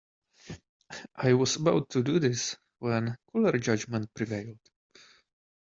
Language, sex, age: English, male, 30-39